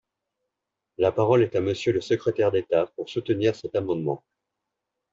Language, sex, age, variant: French, male, 40-49, Français de métropole